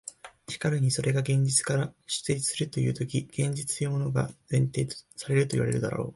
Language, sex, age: Japanese, male, 19-29